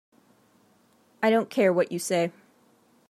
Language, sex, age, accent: English, female, 30-39, United States English